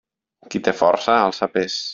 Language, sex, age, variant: Catalan, male, 40-49, Nord-Occidental